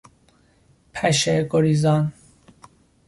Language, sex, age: Persian, male, 30-39